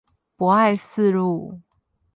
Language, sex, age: Chinese, female, 30-39